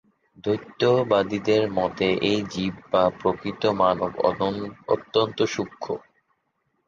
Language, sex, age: Bengali, male, 19-29